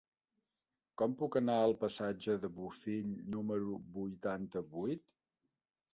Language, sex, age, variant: Catalan, male, 50-59, Central